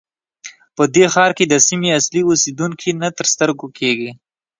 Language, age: Pashto, 19-29